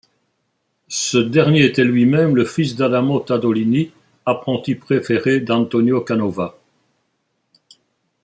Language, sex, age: French, male, 80-89